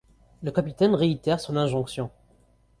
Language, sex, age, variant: French, male, 19-29, Français du nord de l'Afrique